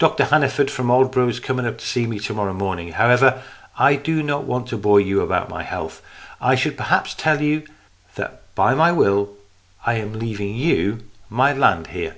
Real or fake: real